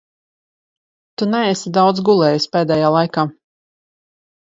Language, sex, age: Latvian, female, 30-39